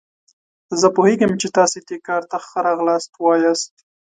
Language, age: Pashto, 19-29